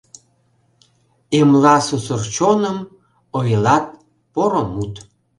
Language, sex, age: Mari, male, 50-59